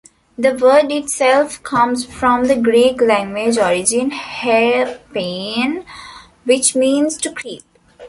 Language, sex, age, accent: English, female, 19-29, India and South Asia (India, Pakistan, Sri Lanka)